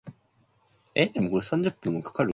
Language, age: English, 19-29